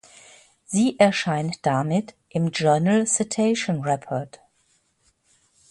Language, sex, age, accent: German, female, 60-69, Deutschland Deutsch